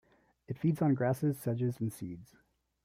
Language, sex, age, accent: English, male, 30-39, United States English